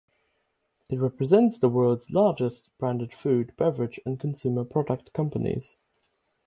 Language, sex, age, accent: English, male, 19-29, United States English; England English